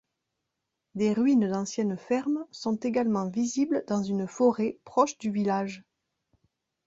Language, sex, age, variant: French, female, 40-49, Français de métropole